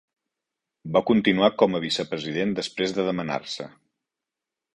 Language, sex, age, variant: Catalan, male, 40-49, Central